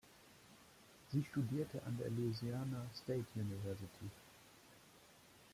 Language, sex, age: German, male, 50-59